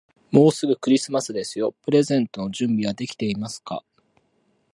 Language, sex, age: Japanese, male, 30-39